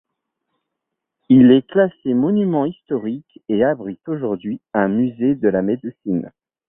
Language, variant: French, Français de métropole